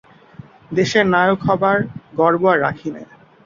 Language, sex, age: Bengali, male, 19-29